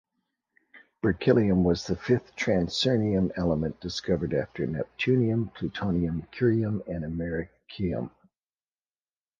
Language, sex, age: English, male, 70-79